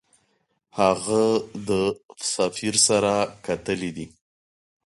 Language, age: Pashto, 30-39